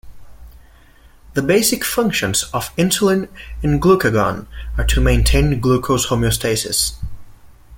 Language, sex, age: English, male, under 19